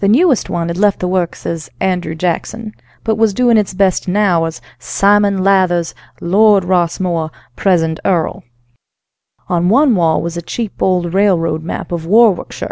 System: none